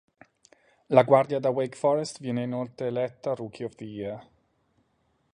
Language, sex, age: Italian, male, 30-39